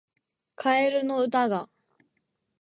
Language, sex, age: Japanese, female, 19-29